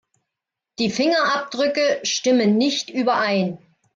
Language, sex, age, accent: German, female, 40-49, Deutschland Deutsch